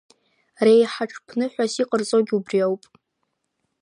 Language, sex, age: Abkhazian, female, under 19